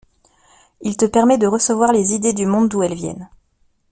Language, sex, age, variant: French, female, 19-29, Français de métropole